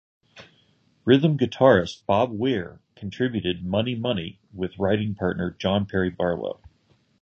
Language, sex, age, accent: English, male, 50-59, United States English